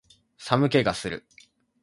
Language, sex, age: Japanese, male, 19-29